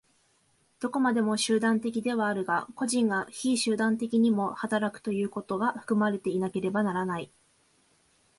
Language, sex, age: Japanese, female, 19-29